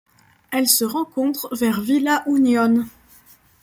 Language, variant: French, Français de métropole